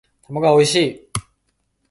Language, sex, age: Japanese, male, 19-29